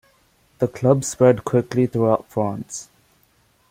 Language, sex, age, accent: English, male, under 19, England English